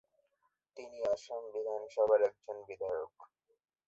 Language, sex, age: Bengali, male, 19-29